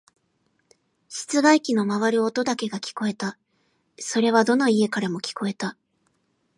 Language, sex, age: Japanese, female, 19-29